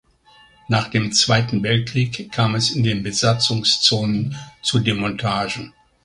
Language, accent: German, Deutschland Deutsch